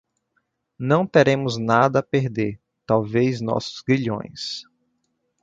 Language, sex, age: Portuguese, male, 19-29